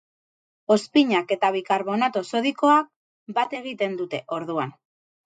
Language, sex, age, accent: Basque, female, 30-39, Mendebalekoa (Araba, Bizkaia, Gipuzkoako mendebaleko herri batzuk)